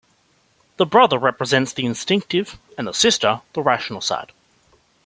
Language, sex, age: English, male, 19-29